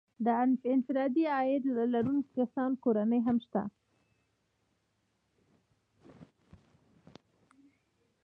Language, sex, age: Pashto, female, under 19